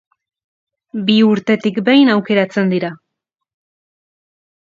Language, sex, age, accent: Basque, female, 19-29, Erdialdekoa edo Nafarra (Gipuzkoa, Nafarroa)